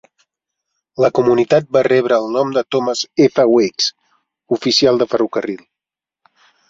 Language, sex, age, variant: Catalan, male, 40-49, Central